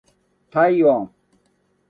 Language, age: Japanese, 60-69